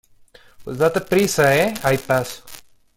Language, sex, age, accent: Spanish, male, 19-29, México